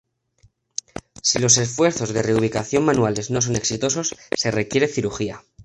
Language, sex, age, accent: Spanish, male, 19-29, España: Centro-Sur peninsular (Madrid, Toledo, Castilla-La Mancha)